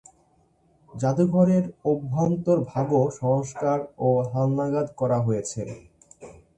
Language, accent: Bengali, প্রমিত